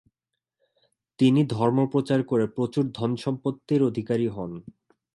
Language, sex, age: Bengali, male, 19-29